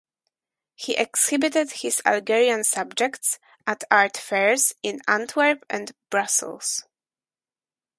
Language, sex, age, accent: English, female, 19-29, Slavic